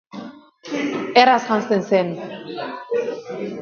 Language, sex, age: Basque, female, 30-39